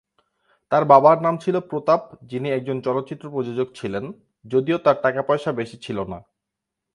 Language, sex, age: Bengali, male, 19-29